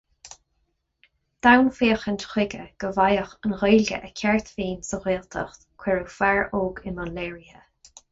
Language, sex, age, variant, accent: Irish, female, 30-39, Gaeilge Chonnacht, Cainteoir líofa, ní ó dhúchas